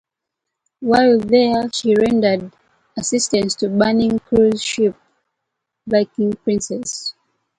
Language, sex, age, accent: English, female, 19-29, United States English